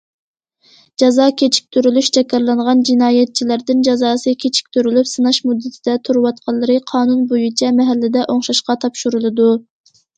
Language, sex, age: Uyghur, female, 19-29